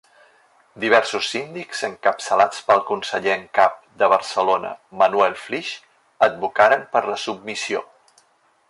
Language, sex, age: Catalan, male, 50-59